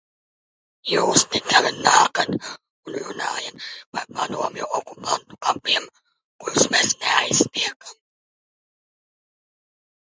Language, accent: Latvian, bez akcenta